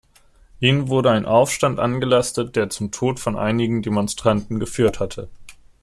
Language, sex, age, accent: German, male, 19-29, Deutschland Deutsch